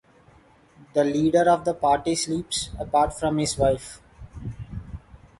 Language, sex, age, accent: English, male, 19-29, India and South Asia (India, Pakistan, Sri Lanka)